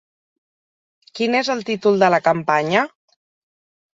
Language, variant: Catalan, Central